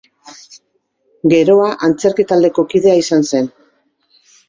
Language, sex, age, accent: Basque, female, 50-59, Mendebalekoa (Araba, Bizkaia, Gipuzkoako mendebaleko herri batzuk)